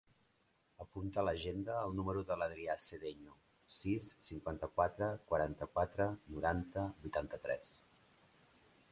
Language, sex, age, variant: Catalan, male, 40-49, Central